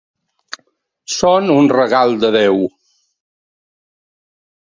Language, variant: Catalan, Balear